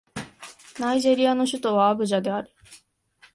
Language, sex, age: Japanese, female, 19-29